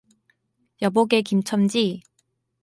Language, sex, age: Korean, female, 19-29